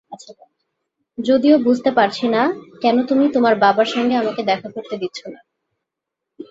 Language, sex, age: Bengali, female, 19-29